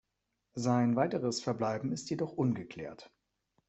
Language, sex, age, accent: German, male, 19-29, Deutschland Deutsch